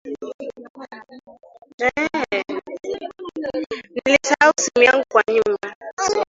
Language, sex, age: Swahili, female, 19-29